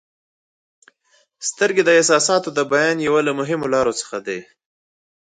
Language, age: Pashto, 30-39